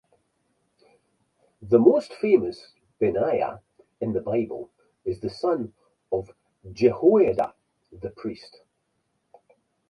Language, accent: English, Scottish English